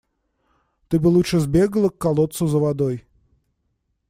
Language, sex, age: Russian, male, 19-29